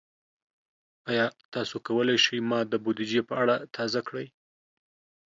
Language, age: Pashto, 19-29